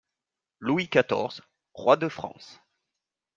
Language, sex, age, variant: French, male, 19-29, Français de métropole